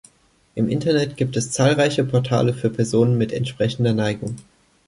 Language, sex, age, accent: German, male, 19-29, Deutschland Deutsch